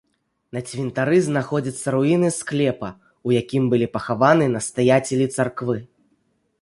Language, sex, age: Belarusian, male, 19-29